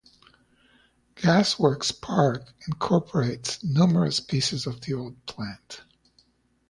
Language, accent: English, United States English